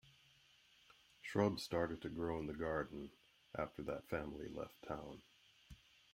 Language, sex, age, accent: English, male, 40-49, United States English